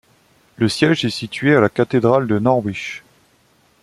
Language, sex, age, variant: French, male, 19-29, Français de métropole